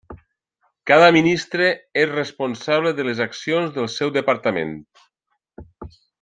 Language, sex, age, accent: Catalan, male, 50-59, valencià